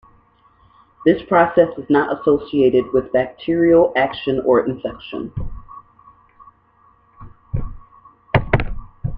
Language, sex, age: English, female, 19-29